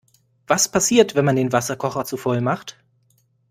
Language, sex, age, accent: German, male, 19-29, Deutschland Deutsch